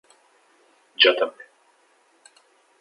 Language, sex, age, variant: Catalan, male, 50-59, Central